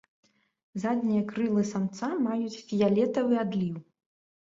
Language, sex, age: Belarusian, female, 19-29